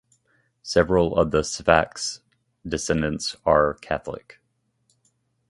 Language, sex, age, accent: English, male, 30-39, United States English